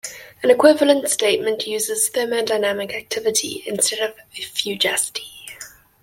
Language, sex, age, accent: English, female, 19-29, Southern African (South Africa, Zimbabwe, Namibia)